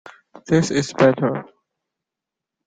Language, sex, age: English, male, 19-29